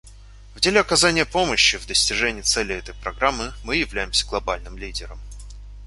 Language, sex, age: Russian, male, 19-29